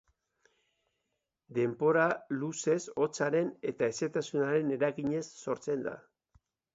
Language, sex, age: Basque, male, 60-69